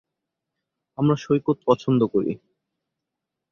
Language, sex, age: Bengali, male, 19-29